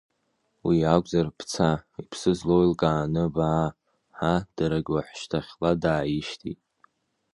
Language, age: Abkhazian, under 19